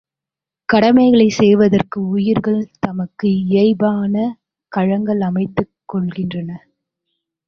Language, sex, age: Tamil, female, 30-39